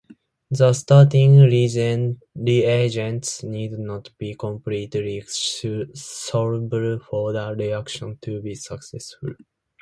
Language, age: English, 19-29